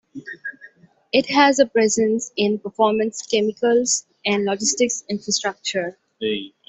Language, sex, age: English, female, under 19